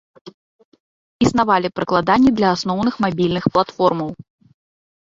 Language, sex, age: Belarusian, female, 30-39